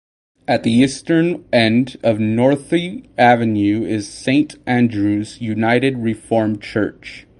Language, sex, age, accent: English, male, 19-29, United States English